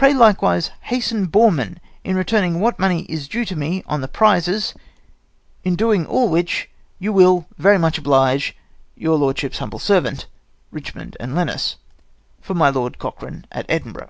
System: none